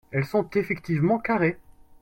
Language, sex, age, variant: French, male, 19-29, Français de métropole